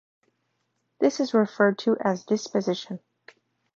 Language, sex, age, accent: English, female, 19-29, United States English